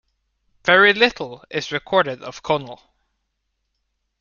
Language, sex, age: English, male, 19-29